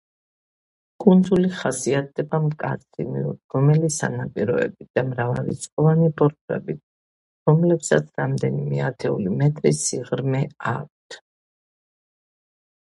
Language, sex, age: Georgian, female, 50-59